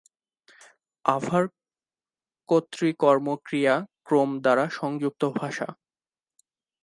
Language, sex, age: Bengali, male, 19-29